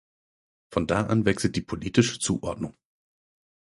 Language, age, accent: German, 30-39, Deutschland Deutsch